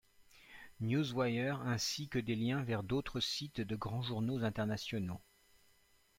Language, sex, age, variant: French, male, 50-59, Français de métropole